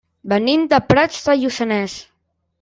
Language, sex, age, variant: Catalan, male, under 19, Central